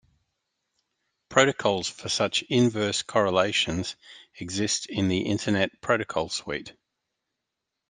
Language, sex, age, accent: English, male, 50-59, Australian English